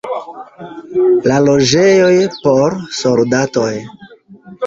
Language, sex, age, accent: Esperanto, male, 30-39, Internacia